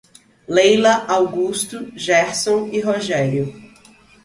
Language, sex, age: Portuguese, female, 30-39